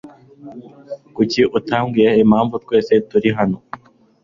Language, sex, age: Kinyarwanda, male, under 19